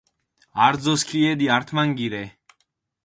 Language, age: Mingrelian, 19-29